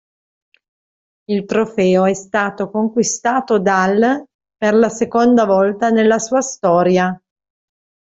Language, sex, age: Italian, female, 30-39